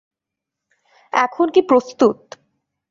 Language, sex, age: Bengali, female, 19-29